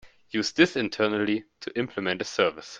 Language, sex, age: English, male, 19-29